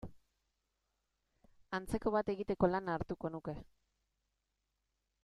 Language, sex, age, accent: Basque, female, 30-39, Mendebalekoa (Araba, Bizkaia, Gipuzkoako mendebaleko herri batzuk)